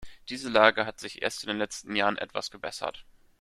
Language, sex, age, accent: German, male, 19-29, Deutschland Deutsch